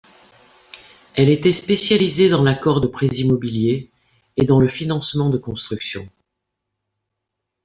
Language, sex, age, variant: French, female, 60-69, Français de métropole